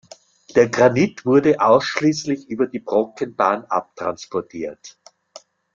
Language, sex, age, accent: German, male, 70-79, Österreichisches Deutsch